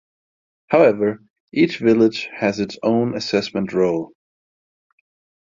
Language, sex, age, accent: English, male, 19-29, United States English